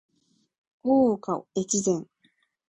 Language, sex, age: Japanese, female, 19-29